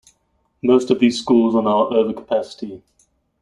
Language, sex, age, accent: English, male, 30-39, Southern African (South Africa, Zimbabwe, Namibia)